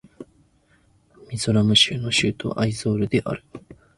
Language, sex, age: Japanese, male, 19-29